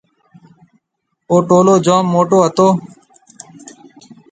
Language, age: Marwari (Pakistan), 40-49